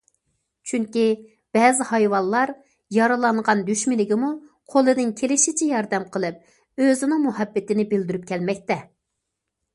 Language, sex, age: Uyghur, female, 40-49